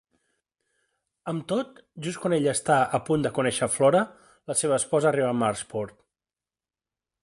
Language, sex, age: Catalan, male, 30-39